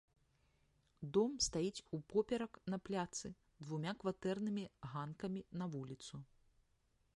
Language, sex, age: Belarusian, female, 30-39